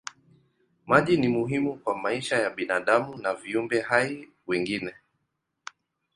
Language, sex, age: Swahili, male, 30-39